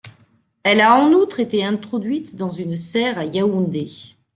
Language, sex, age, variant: French, female, 40-49, Français de métropole